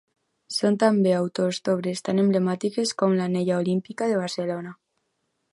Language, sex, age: Catalan, female, under 19